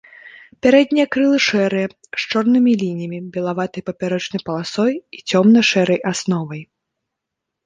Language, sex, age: Belarusian, female, 19-29